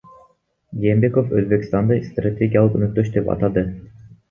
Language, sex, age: Kyrgyz, male, 19-29